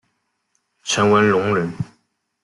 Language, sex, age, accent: Chinese, male, 19-29, 出生地：浙江省